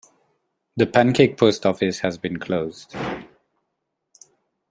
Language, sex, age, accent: English, male, 40-49, Malaysian English